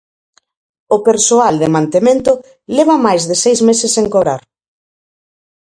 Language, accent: Galician, Normativo (estándar)